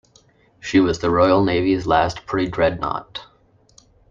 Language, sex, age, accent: English, male, 19-29, Canadian English